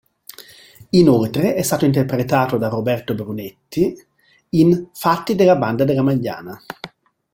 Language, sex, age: Italian, male, 50-59